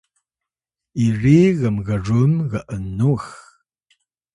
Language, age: Atayal, 30-39